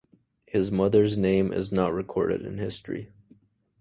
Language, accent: English, Canadian English